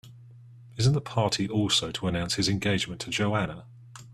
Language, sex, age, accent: English, male, 30-39, England English